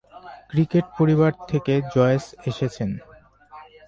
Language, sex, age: Bengali, male, 30-39